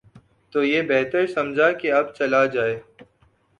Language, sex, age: Urdu, male, 19-29